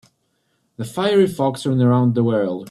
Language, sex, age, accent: English, male, 19-29, United States English